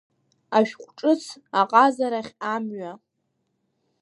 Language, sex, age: Abkhazian, female, under 19